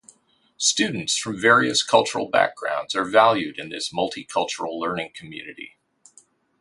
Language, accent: English, Canadian English